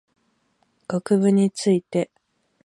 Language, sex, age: Japanese, female, 19-29